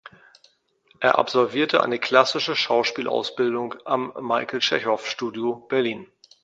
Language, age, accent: German, 50-59, Deutschland Deutsch